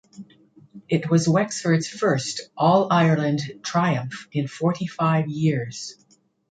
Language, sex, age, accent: English, female, 60-69, Canadian English